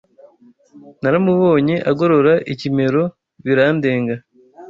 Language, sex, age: Kinyarwanda, male, 19-29